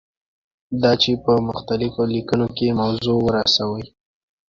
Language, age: Pashto, 19-29